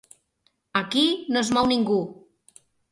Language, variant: Catalan, Nord-Occidental